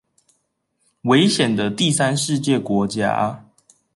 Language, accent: Chinese, 出生地：臺中市